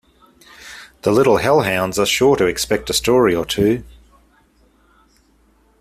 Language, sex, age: English, male, 50-59